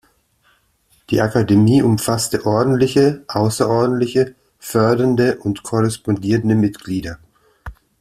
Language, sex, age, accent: German, male, 50-59, Deutschland Deutsch